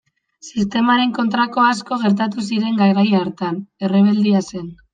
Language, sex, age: Basque, female, 19-29